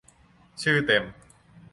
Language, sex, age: Thai, male, under 19